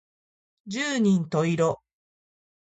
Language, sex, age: Japanese, female, 40-49